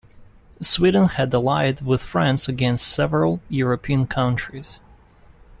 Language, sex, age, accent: English, male, 19-29, United States English